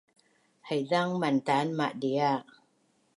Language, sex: Bunun, female